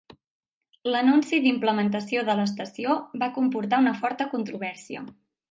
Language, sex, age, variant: Catalan, female, 19-29, Central